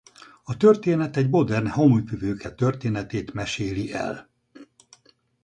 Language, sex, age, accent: Hungarian, male, 70-79, budapesti